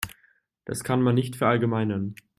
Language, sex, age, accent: German, male, 19-29, Deutschland Deutsch